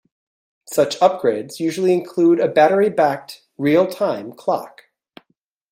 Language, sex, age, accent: English, male, 40-49, United States English